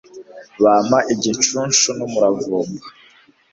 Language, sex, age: Kinyarwanda, male, 19-29